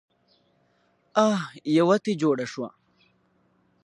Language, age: Pashto, 19-29